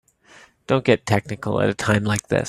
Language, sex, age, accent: English, male, 30-39, United States English